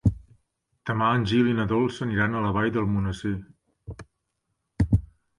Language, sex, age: Catalan, male, 40-49